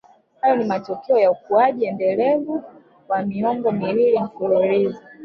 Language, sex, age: Swahili, female, 19-29